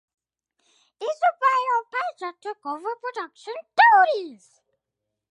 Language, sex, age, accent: English, male, under 19, United States English